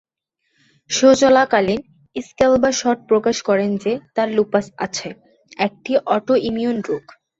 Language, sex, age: Bengali, female, 19-29